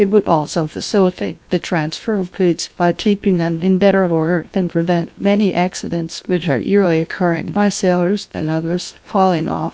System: TTS, GlowTTS